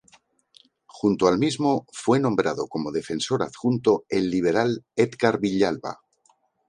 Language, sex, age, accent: Spanish, male, 50-59, España: Centro-Sur peninsular (Madrid, Toledo, Castilla-La Mancha)